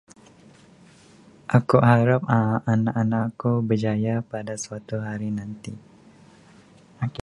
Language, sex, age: Bukar-Sadung Bidayuh, male, 19-29